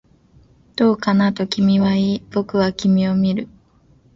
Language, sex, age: Japanese, female, 19-29